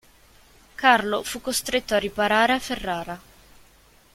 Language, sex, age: Italian, female, 19-29